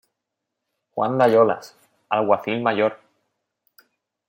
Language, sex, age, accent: Spanish, male, 19-29, España: Sur peninsular (Andalucia, Extremadura, Murcia)